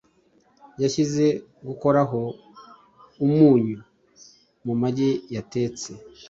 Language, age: Kinyarwanda, 30-39